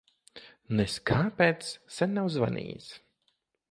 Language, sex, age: Latvian, male, 19-29